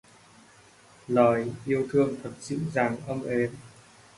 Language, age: Vietnamese, 30-39